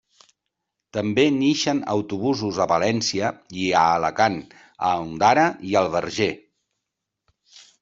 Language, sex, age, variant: Catalan, male, 50-59, Central